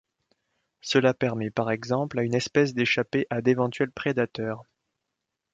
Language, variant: French, Français de métropole